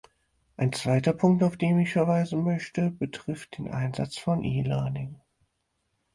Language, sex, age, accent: German, male, 19-29, Deutschland Deutsch